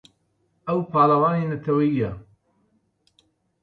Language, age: Central Kurdish, 40-49